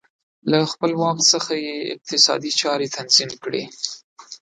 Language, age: Pashto, 19-29